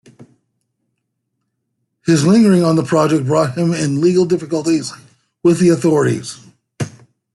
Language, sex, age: English, male, 50-59